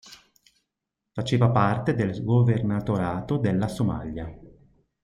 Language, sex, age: Italian, male, 50-59